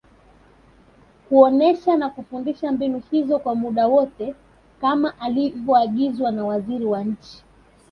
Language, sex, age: Swahili, female, 30-39